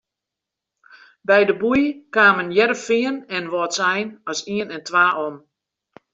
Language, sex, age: Western Frisian, female, 60-69